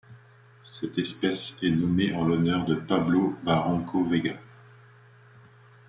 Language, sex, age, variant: French, male, 40-49, Français de métropole